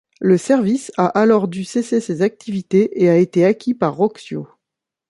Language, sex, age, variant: French, female, 30-39, Français de métropole